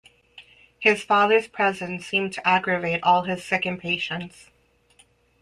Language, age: English, 30-39